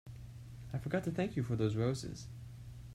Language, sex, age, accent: English, male, 19-29, United States English